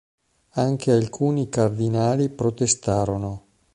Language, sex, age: Italian, male, 50-59